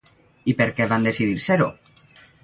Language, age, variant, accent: Catalan, under 19, Valencià septentrional, valencià